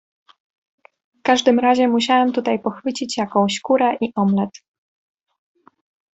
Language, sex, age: Polish, female, 19-29